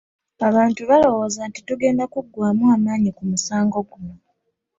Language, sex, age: Ganda, female, 19-29